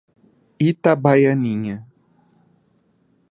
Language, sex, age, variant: Portuguese, male, 30-39, Portuguese (Brasil)